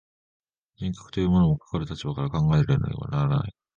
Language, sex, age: Japanese, male, under 19